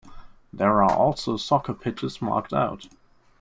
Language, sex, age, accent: English, male, under 19, German Accent